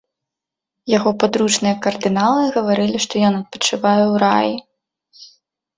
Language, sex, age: Belarusian, female, 19-29